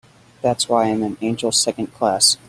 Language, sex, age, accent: English, male, under 19, United States English